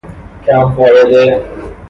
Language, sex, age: Persian, male, 19-29